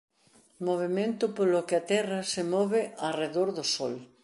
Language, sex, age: Galician, female, 60-69